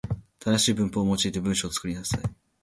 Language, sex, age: Japanese, male, 19-29